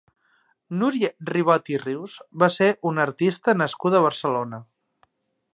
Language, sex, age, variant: Catalan, male, 30-39, Central